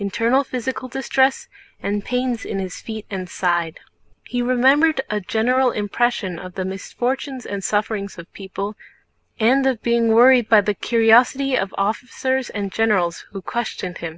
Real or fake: real